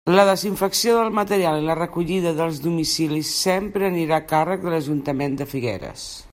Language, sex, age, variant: Catalan, female, 40-49, Central